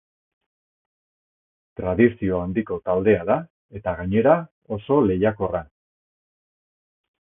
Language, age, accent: Basque, 60-69, Erdialdekoa edo Nafarra (Gipuzkoa, Nafarroa)